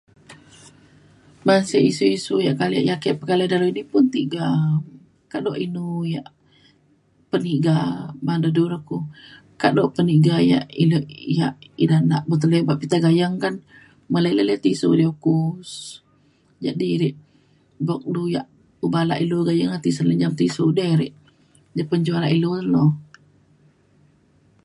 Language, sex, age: Mainstream Kenyah, female, 30-39